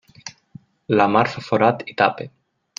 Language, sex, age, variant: Catalan, male, 19-29, Nord-Occidental